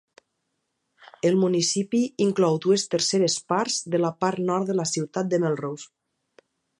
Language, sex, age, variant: Catalan, female, 40-49, Nord-Occidental